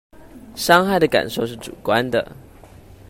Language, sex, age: Chinese, male, 19-29